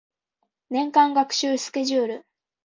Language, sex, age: Japanese, female, 19-29